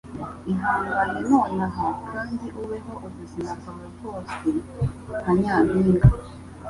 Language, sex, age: Kinyarwanda, female, 30-39